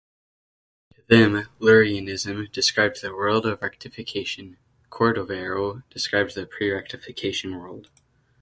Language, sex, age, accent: English, male, under 19, United States English